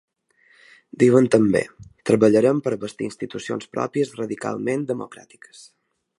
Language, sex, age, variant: Catalan, male, 19-29, Balear